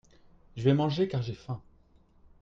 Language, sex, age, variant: French, male, 30-39, Français de métropole